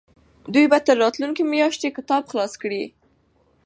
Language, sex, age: Pashto, female, under 19